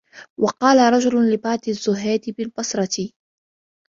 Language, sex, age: Arabic, female, 19-29